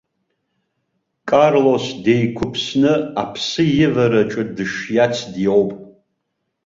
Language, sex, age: Abkhazian, male, 50-59